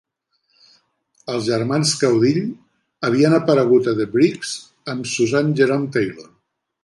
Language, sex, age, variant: Catalan, male, 60-69, Central